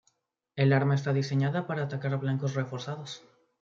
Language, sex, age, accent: Spanish, male, 19-29, México